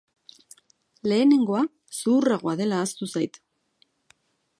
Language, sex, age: Basque, female, 40-49